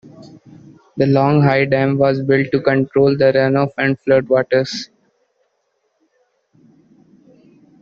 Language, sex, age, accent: English, male, 19-29, United States English